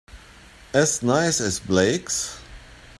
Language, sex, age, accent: English, male, 40-49, United States English